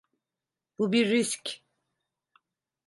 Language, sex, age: Turkish, female, 40-49